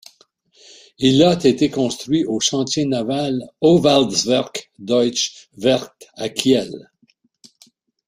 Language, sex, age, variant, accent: French, male, 70-79, Français d'Amérique du Nord, Français du Canada